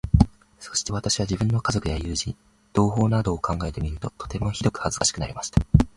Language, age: Japanese, 19-29